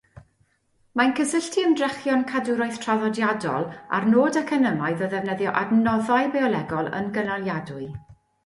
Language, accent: Welsh, Y Deyrnas Unedig Cymraeg